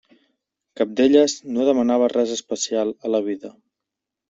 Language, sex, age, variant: Catalan, male, 19-29, Central